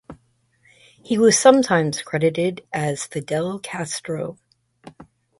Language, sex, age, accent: English, female, 50-59, United States English